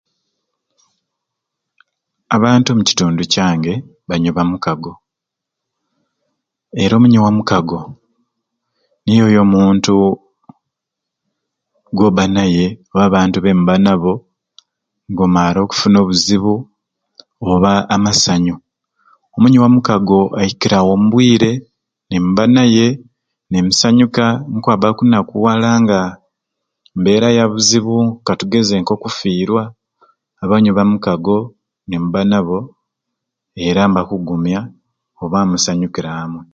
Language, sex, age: Ruuli, male, 40-49